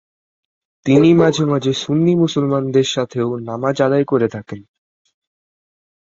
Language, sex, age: Bengali, male, 30-39